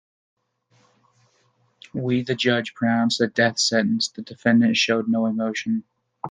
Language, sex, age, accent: English, male, 19-29, United States English